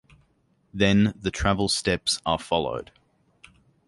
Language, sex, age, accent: English, male, under 19, Australian English; England English